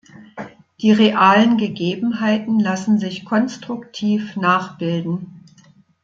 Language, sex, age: German, female, 60-69